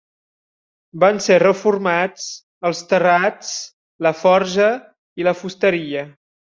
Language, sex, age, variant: Catalan, male, 19-29, Septentrional